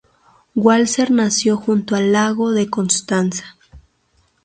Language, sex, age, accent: Spanish, female, 19-29, México